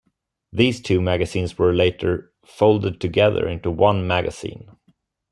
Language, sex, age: English, male, 19-29